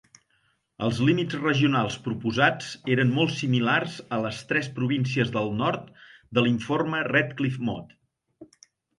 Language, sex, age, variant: Catalan, male, 50-59, Central